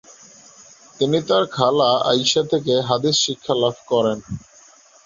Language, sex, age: Bengali, male, 19-29